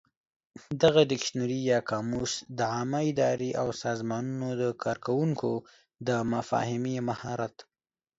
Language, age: Pashto, 19-29